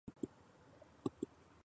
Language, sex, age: Japanese, female, 19-29